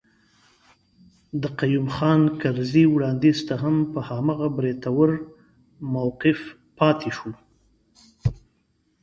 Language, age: Pashto, 40-49